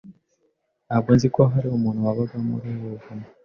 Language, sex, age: Kinyarwanda, male, 19-29